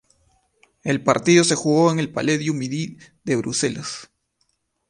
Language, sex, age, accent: Spanish, male, 30-39, Andino-Pacífico: Colombia, Perú, Ecuador, oeste de Bolivia y Venezuela andina